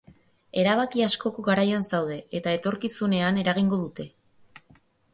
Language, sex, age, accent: Basque, female, 19-29, Erdialdekoa edo Nafarra (Gipuzkoa, Nafarroa)